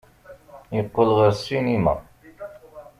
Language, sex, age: Kabyle, male, 40-49